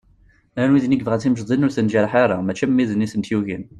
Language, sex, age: Kabyle, male, 19-29